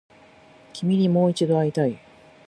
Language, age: Japanese, 60-69